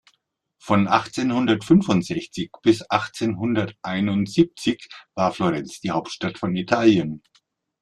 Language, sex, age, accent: German, male, 50-59, Deutschland Deutsch